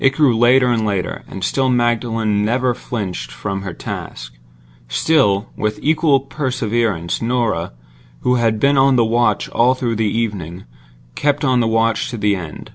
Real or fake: real